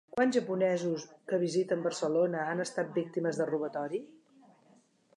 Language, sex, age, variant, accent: Catalan, female, 60-69, Central, central